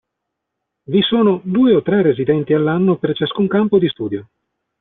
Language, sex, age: Italian, male, 40-49